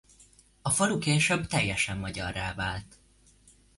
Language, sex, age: Hungarian, male, under 19